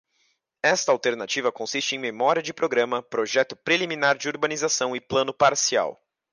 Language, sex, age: Portuguese, male, 19-29